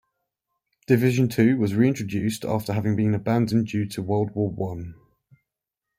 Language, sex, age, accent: English, male, 19-29, England English